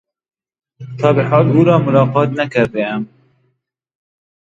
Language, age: Persian, 19-29